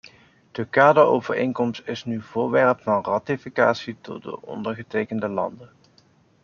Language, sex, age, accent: Dutch, male, 30-39, Nederlands Nederlands